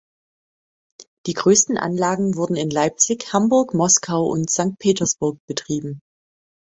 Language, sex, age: German, female, 30-39